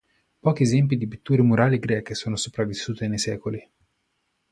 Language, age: Italian, 19-29